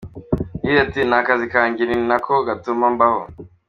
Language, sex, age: Kinyarwanda, male, under 19